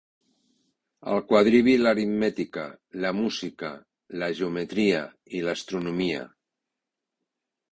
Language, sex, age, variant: Catalan, male, 60-69, Nord-Occidental